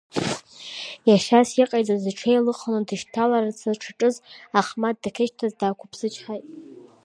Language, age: Abkhazian, under 19